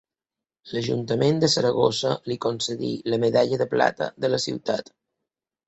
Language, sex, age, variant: Catalan, male, 50-59, Balear